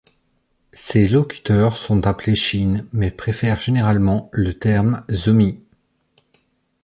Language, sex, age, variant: French, male, 30-39, Français de métropole